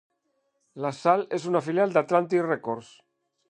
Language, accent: Spanish, España: Norte peninsular (Asturias, Castilla y León, Cantabria, País Vasco, Navarra, Aragón, La Rioja, Guadalajara, Cuenca)